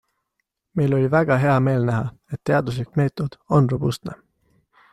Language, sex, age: Estonian, male, 19-29